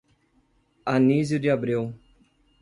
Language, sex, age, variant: Portuguese, male, 40-49, Portuguese (Brasil)